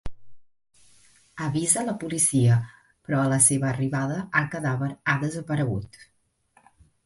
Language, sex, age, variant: Catalan, female, 40-49, Central